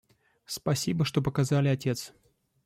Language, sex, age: Russian, male, 30-39